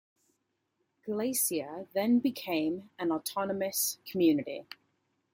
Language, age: English, 19-29